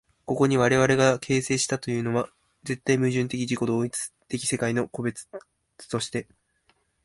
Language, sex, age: Japanese, male, 19-29